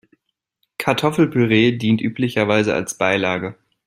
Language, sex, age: German, male, 19-29